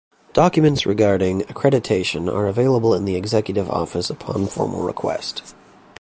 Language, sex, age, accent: English, male, 19-29, Canadian English